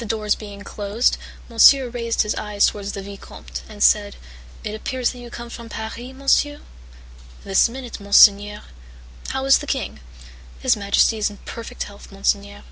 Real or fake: real